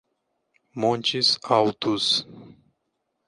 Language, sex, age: Portuguese, male, 30-39